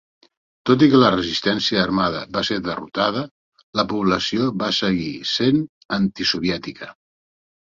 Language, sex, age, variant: Catalan, male, 60-69, Central